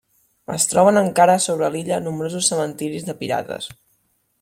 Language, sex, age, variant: Catalan, female, 19-29, Central